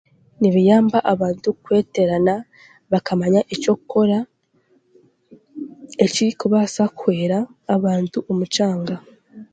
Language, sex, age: Chiga, female, 19-29